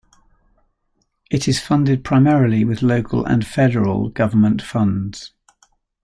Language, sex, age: English, male, 60-69